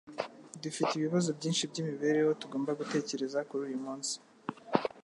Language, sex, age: Kinyarwanda, male, 19-29